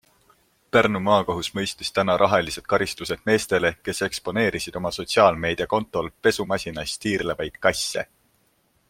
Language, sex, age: Estonian, male, 19-29